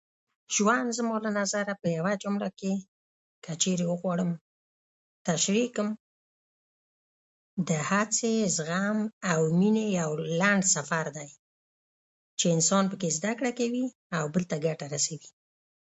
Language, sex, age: Pashto, female, 50-59